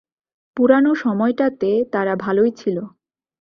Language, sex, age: Bengali, female, 19-29